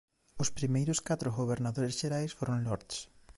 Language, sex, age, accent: Galician, male, 19-29, Central (gheada)